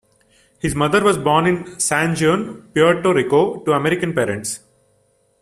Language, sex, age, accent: English, male, 19-29, India and South Asia (India, Pakistan, Sri Lanka)